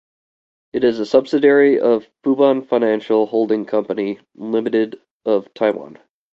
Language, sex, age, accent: English, male, 19-29, United States English